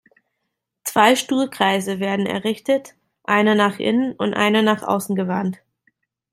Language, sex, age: German, female, 30-39